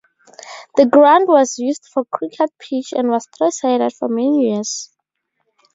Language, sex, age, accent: English, female, 19-29, Southern African (South Africa, Zimbabwe, Namibia)